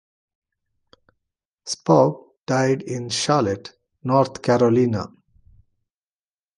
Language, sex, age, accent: English, male, 40-49, India and South Asia (India, Pakistan, Sri Lanka)